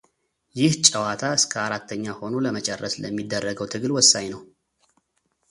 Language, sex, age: Amharic, male, 30-39